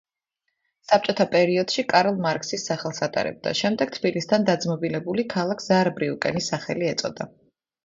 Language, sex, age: Georgian, female, 30-39